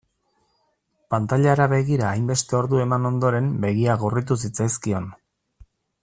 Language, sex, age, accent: Basque, male, 40-49, Erdialdekoa edo Nafarra (Gipuzkoa, Nafarroa)